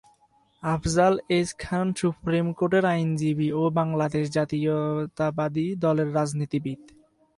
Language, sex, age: Bengali, male, 19-29